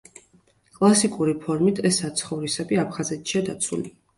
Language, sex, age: Georgian, female, 19-29